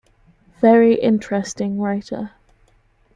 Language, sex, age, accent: English, female, 19-29, England English